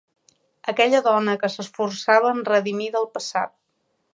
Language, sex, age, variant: Catalan, female, 40-49, Central